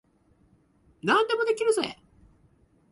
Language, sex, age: Japanese, male, 19-29